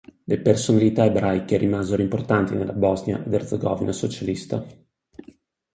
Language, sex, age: Italian, male, 40-49